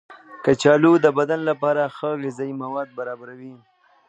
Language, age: Pashto, 30-39